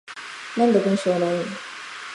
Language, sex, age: Japanese, female, 19-29